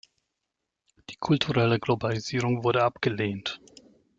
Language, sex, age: German, male, 30-39